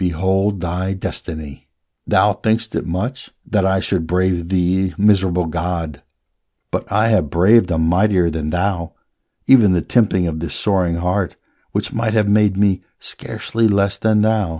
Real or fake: real